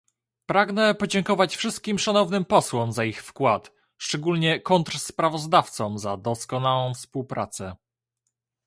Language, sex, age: Polish, male, 19-29